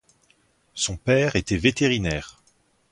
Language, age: French, 30-39